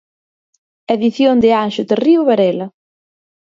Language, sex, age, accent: Galician, female, 30-39, Central (gheada)